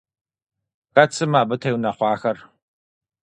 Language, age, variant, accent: Kabardian, 40-49, Адыгэбзэ (Къэбэрдей, Кирил, псоми зэдай), Джылэхъстэней (Gilahsteney)